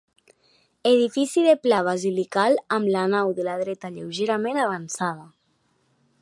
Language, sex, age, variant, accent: Catalan, female, 19-29, Nord-Occidental, central